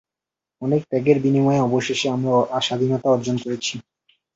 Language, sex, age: Bengali, male, 19-29